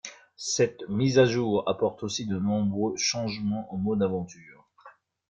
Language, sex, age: French, male, 30-39